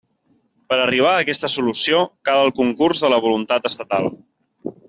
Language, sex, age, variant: Catalan, male, 19-29, Central